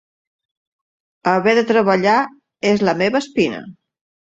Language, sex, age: Catalan, female, 50-59